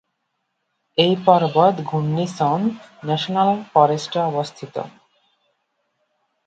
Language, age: Bengali, 19-29